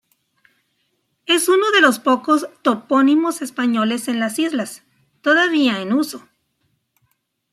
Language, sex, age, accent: Spanish, female, 40-49, México